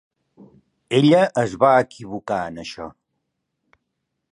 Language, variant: Catalan, Central